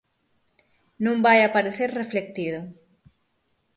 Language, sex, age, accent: Galician, female, 30-39, Atlántico (seseo e gheada); Normativo (estándar)